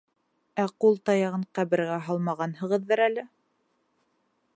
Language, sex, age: Bashkir, female, 19-29